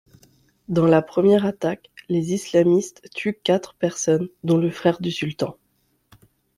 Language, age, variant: French, 19-29, Français de métropole